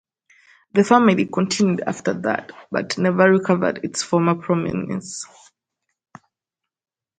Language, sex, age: English, female, 19-29